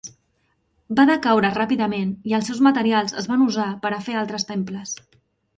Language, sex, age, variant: Catalan, female, 30-39, Central